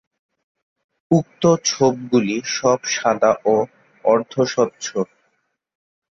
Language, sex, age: Bengali, male, 19-29